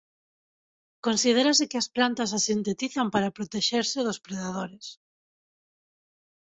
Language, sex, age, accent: Galician, female, 30-39, Oriental (común en zona oriental)